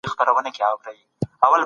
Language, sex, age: Pashto, female, 30-39